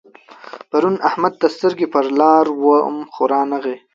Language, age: Pashto, 19-29